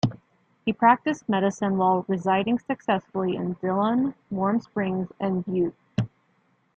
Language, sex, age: English, female, 19-29